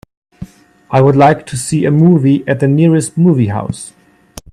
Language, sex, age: English, male, 30-39